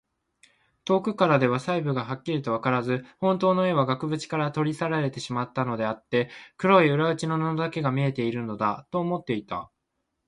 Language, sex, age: Japanese, male, 19-29